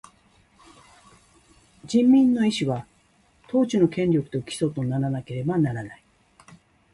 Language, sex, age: Japanese, female, 60-69